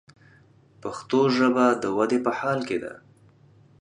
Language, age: Pashto, 30-39